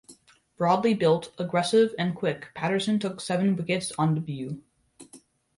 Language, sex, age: English, male, under 19